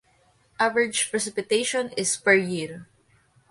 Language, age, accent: English, 19-29, United States English; Filipino